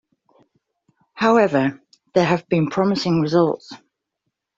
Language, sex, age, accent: English, female, 40-49, England English